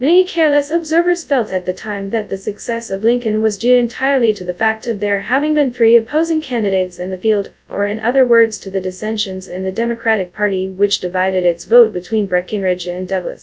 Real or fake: fake